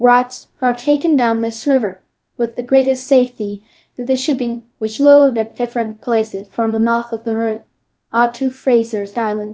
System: TTS, VITS